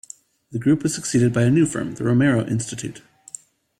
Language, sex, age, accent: English, male, 30-39, United States English